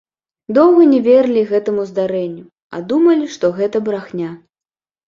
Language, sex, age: Belarusian, female, 30-39